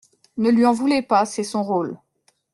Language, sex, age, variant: French, female, 30-39, Français de métropole